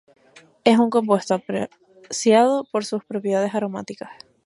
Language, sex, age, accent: Spanish, female, 19-29, España: Islas Canarias